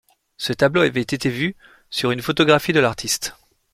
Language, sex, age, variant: French, male, 30-39, Français de métropole